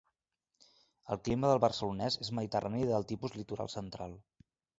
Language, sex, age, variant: Catalan, male, 30-39, Central